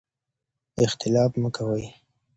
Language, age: Pashto, 19-29